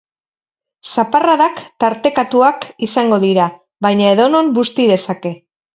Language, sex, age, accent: Basque, female, 40-49, Mendebalekoa (Araba, Bizkaia, Gipuzkoako mendebaleko herri batzuk)